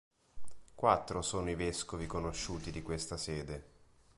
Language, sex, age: Italian, male, 19-29